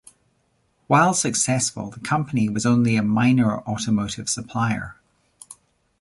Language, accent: English, New Zealand English